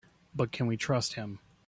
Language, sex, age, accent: English, male, 30-39, United States English